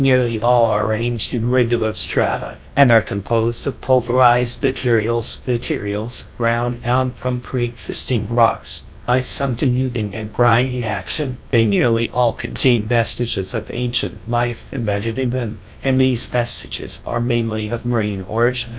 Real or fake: fake